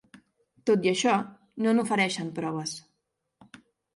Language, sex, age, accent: Catalan, female, 19-29, central; nord-occidental